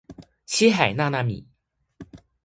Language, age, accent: Chinese, under 19, 出生地：湖北省